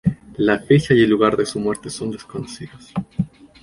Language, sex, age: Spanish, male, 30-39